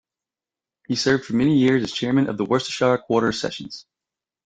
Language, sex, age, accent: English, male, 40-49, United States English